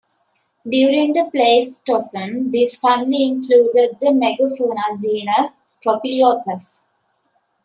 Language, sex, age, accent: English, female, 19-29, England English